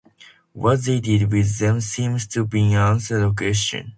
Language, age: English, under 19